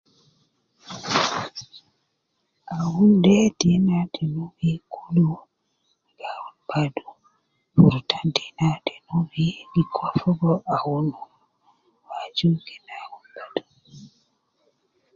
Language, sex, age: Nubi, female, 60-69